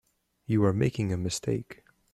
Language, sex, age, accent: English, male, 19-29, United States English